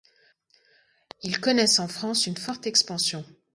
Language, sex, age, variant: French, female, 40-49, Français de métropole